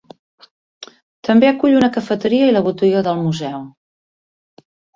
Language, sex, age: Catalan, female, 50-59